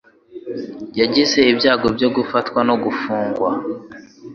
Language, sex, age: Kinyarwanda, male, 19-29